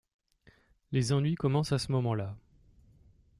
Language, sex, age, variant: French, male, 30-39, Français de métropole